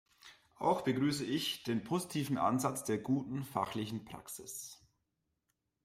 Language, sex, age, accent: German, male, 30-39, Deutschland Deutsch